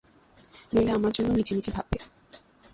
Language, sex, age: Bengali, female, 19-29